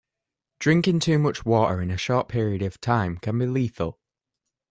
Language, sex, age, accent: English, male, under 19, England English